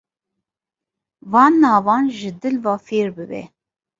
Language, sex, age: Kurdish, female, 30-39